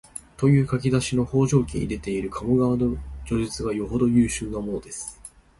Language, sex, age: Japanese, male, 19-29